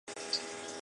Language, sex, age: English, female, under 19